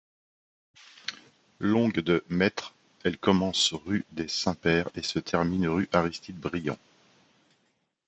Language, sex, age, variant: French, male, 40-49, Français de métropole